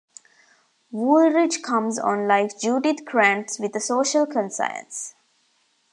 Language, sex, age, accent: English, female, 19-29, India and South Asia (India, Pakistan, Sri Lanka)